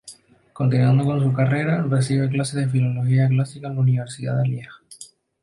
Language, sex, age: Spanish, male, 19-29